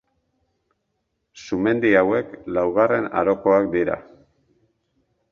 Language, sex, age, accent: Basque, male, 50-59, Mendebalekoa (Araba, Bizkaia, Gipuzkoako mendebaleko herri batzuk)